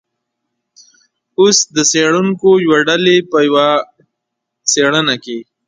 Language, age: Pashto, 19-29